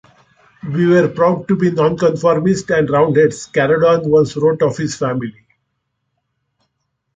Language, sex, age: English, male, 60-69